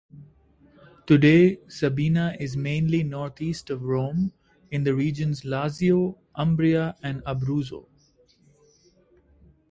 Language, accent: English, India and South Asia (India, Pakistan, Sri Lanka)